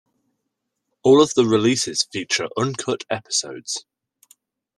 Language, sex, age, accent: English, male, under 19, England English